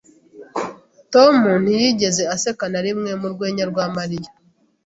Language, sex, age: Kinyarwanda, female, 19-29